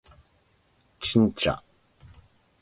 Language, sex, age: Japanese, male, 50-59